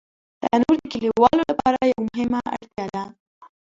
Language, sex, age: Pashto, female, under 19